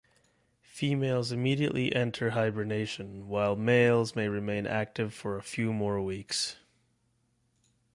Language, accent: English, United States English